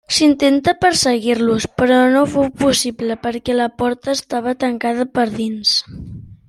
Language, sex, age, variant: Catalan, male, under 19, Central